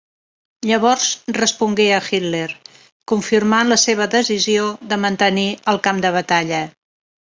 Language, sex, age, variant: Catalan, female, 50-59, Central